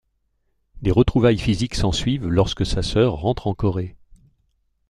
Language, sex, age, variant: French, male, 60-69, Français de métropole